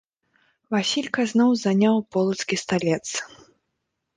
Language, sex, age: Belarusian, female, 19-29